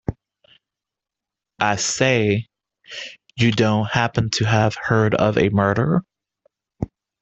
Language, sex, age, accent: English, male, 30-39, United States English